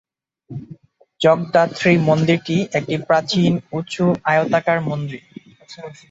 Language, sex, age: Bengali, male, 19-29